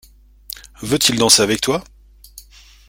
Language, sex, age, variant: French, male, 40-49, Français de métropole